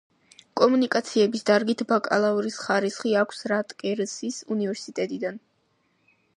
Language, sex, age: Georgian, female, under 19